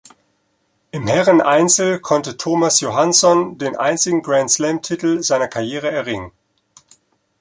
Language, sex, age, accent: German, male, 40-49, Deutschland Deutsch